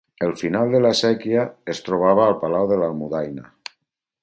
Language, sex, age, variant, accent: Catalan, male, 50-59, Valencià meridional, valencià